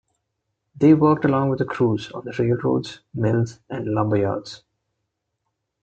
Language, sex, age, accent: English, male, 19-29, India and South Asia (India, Pakistan, Sri Lanka)